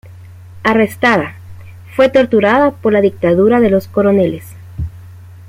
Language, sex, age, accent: Spanish, female, 30-39, América central